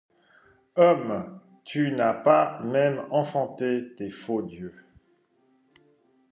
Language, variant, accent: French, Français d'Europe, Français de Suisse